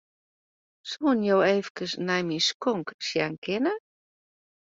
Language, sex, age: Western Frisian, female, 50-59